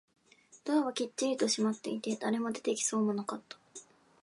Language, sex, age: Japanese, female, 19-29